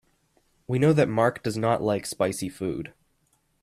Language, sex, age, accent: English, male, 19-29, Canadian English